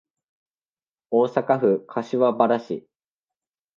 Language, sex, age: Japanese, male, 19-29